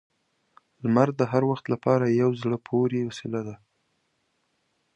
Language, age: Pashto, 19-29